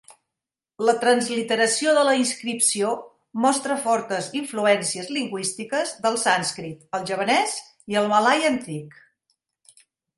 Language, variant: Catalan, Central